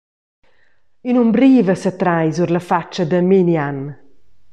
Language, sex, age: Romansh, female, 40-49